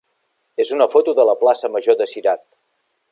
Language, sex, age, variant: Catalan, male, 40-49, Central